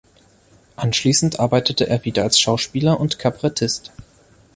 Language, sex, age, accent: German, male, 19-29, Deutschland Deutsch